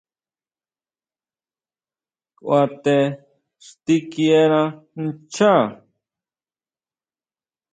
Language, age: Huautla Mazatec, 19-29